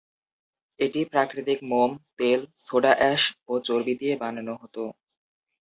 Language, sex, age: Bengali, male, 19-29